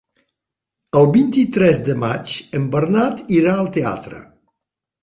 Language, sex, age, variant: Catalan, male, 60-69, Septentrional